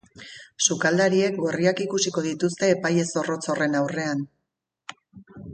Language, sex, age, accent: Basque, female, 40-49, Mendebalekoa (Araba, Bizkaia, Gipuzkoako mendebaleko herri batzuk); Erdialdekoa edo Nafarra (Gipuzkoa, Nafarroa)